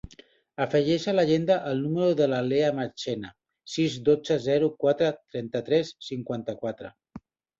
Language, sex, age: Catalan, male, 40-49